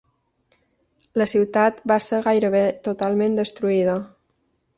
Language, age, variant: Catalan, 30-39, Balear